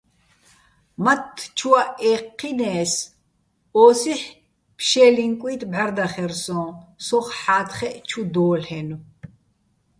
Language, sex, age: Bats, female, 60-69